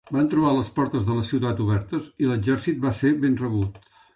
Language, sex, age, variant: Catalan, male, 60-69, Central